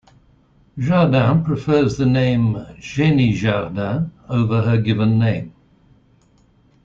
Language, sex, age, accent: English, male, 60-69, England English